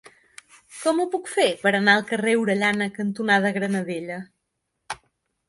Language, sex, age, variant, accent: Catalan, female, 30-39, Central, Girona